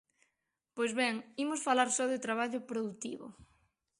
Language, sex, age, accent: Galician, female, 30-39, Normativo (estándar)